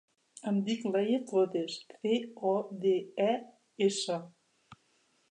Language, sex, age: Catalan, female, 40-49